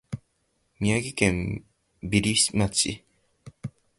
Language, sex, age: Japanese, male, under 19